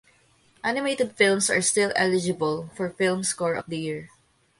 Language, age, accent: English, 19-29, United States English; Filipino